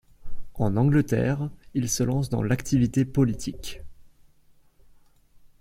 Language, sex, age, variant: French, male, under 19, Français de métropole